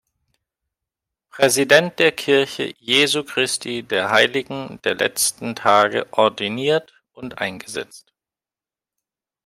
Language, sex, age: German, male, 30-39